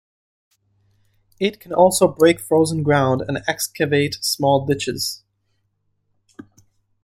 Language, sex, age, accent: English, male, 19-29, United States English